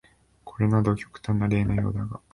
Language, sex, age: Japanese, male, 19-29